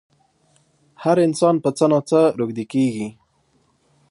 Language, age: Pashto, 19-29